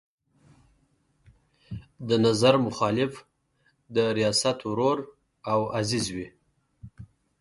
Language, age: Pashto, 30-39